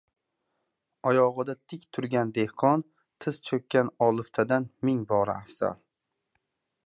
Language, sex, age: Uzbek, male, 19-29